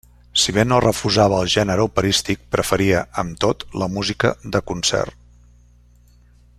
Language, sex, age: Catalan, male, 60-69